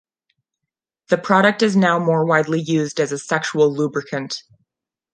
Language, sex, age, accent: English, female, 30-39, United States English